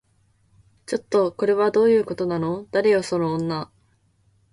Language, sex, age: Japanese, female, 19-29